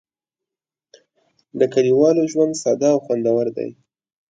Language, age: Pashto, 19-29